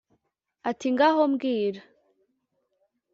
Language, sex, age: Kinyarwanda, female, 19-29